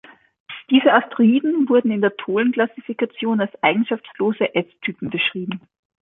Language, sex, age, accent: German, female, 40-49, Österreichisches Deutsch